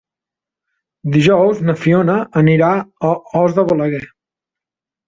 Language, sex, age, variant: Catalan, male, 30-39, Central